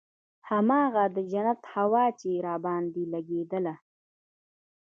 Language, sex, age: Pashto, female, 19-29